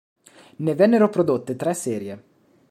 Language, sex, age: Italian, male, 30-39